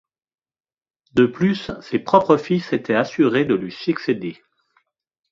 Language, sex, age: French, male, 50-59